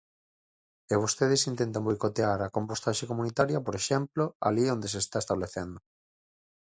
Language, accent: Galician, Normativo (estándar)